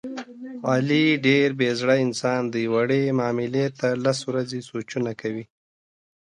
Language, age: Pashto, 30-39